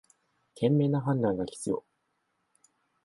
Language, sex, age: Japanese, male, 19-29